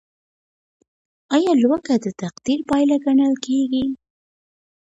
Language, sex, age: Pashto, female, 19-29